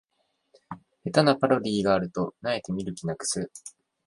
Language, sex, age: Japanese, male, 19-29